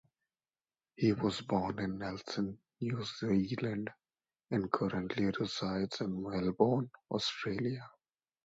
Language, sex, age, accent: English, male, 19-29, India and South Asia (India, Pakistan, Sri Lanka)